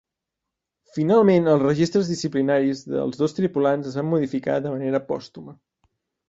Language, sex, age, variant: Catalan, male, 19-29, Central